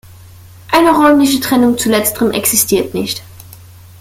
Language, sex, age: German, female, under 19